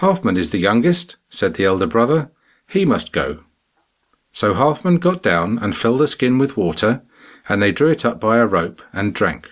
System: none